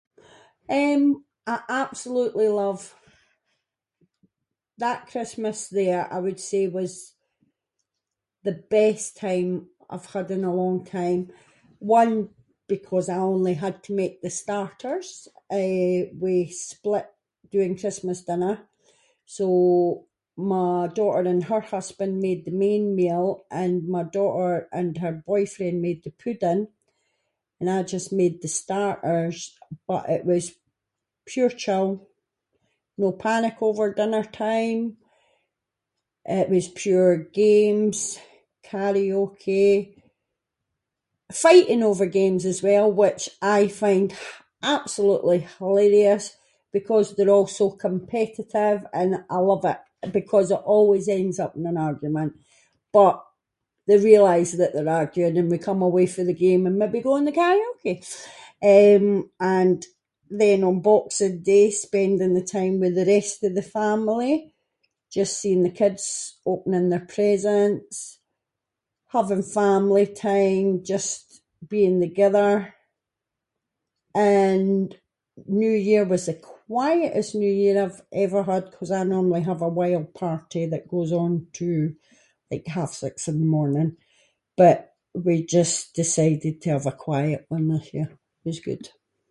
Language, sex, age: Scots, female, 50-59